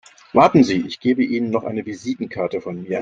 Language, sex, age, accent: German, male, 60-69, Deutschland Deutsch